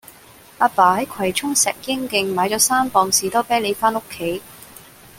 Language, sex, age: Cantonese, female, 19-29